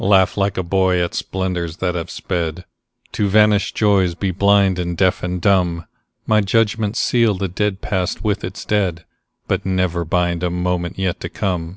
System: none